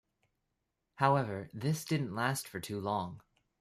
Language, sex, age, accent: English, male, 19-29, Canadian English